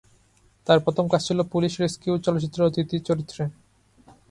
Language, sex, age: Bengali, male, 19-29